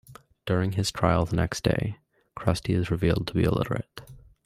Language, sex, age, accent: English, male, under 19, Canadian English